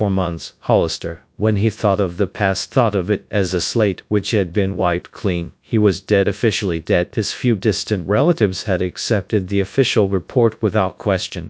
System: TTS, GradTTS